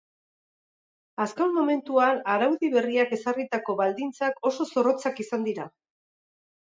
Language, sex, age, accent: Basque, female, 40-49, Erdialdekoa edo Nafarra (Gipuzkoa, Nafarroa)